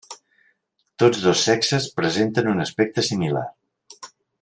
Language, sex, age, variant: Catalan, male, 40-49, Central